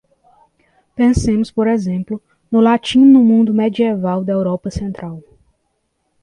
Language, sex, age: Portuguese, female, 19-29